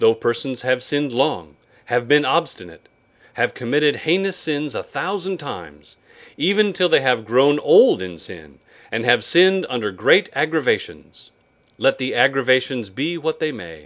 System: none